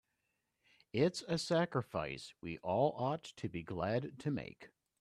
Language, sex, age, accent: English, male, 40-49, Canadian English